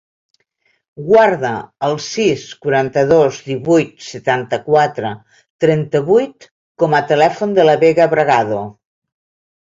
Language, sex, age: Catalan, female, 60-69